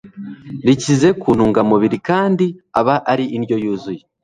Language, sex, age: Kinyarwanda, male, 19-29